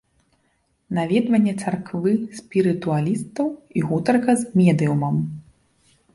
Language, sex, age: Belarusian, female, 30-39